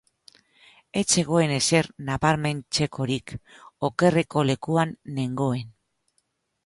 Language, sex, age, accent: Basque, female, 50-59, Mendebalekoa (Araba, Bizkaia, Gipuzkoako mendebaleko herri batzuk)